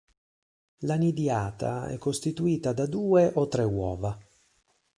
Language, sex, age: Italian, male, 40-49